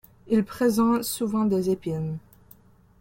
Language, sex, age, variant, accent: French, female, under 19, Français d'Amérique du Nord, Français du Canada